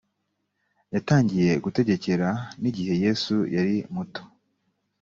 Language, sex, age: Kinyarwanda, male, 19-29